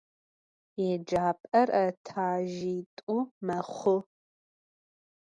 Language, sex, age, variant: Adyghe, female, 19-29, Адыгабзэ (Кирил, пстэумэ зэдыряе)